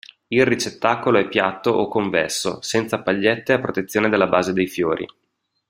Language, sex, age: Italian, male, 30-39